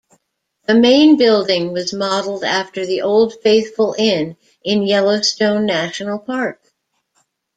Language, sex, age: English, female, 60-69